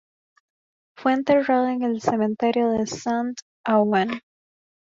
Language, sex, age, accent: Spanish, female, under 19, América central